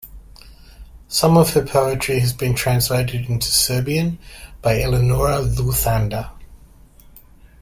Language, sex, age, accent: English, male, 50-59, Australian English